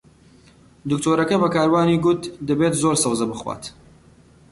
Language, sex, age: Central Kurdish, male, 19-29